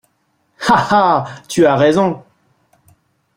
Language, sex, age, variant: French, male, 40-49, Français de métropole